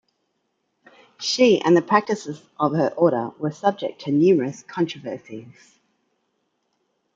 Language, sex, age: English, female, 40-49